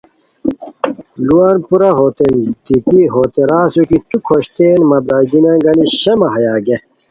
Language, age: Khowar, 30-39